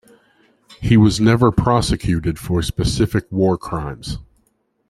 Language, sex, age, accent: English, male, 30-39, United States English